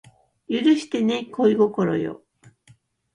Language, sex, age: Japanese, female, 60-69